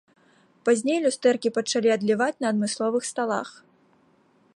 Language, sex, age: Belarusian, female, 19-29